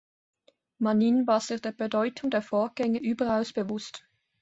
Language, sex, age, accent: German, female, 19-29, Schweizerdeutsch